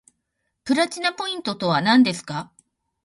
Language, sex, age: Japanese, female, 40-49